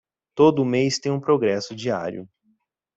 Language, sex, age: Portuguese, male, 30-39